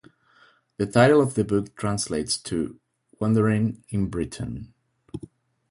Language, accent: English, United States English